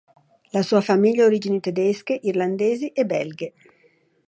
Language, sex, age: Italian, female, 60-69